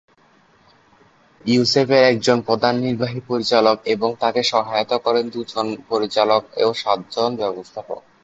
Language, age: Bengali, 19-29